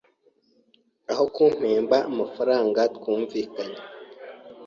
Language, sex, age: Kinyarwanda, male, 19-29